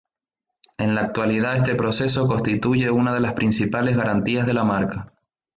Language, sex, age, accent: Spanish, male, 19-29, España: Islas Canarias